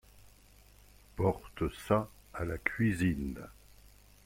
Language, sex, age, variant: French, male, 50-59, Français de métropole